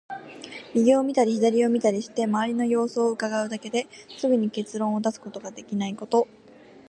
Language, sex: Japanese, female